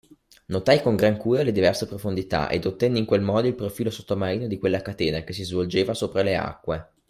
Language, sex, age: Italian, male, under 19